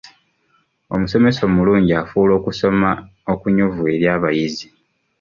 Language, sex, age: Ganda, male, 30-39